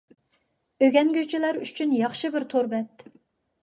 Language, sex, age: Uyghur, female, 40-49